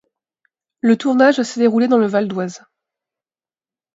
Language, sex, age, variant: French, female, 30-39, Français de métropole